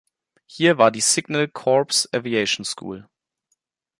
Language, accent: German, Deutschland Deutsch